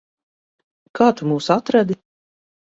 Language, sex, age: Latvian, female, 30-39